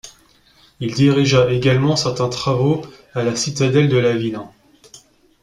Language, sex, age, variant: French, male, 30-39, Français de métropole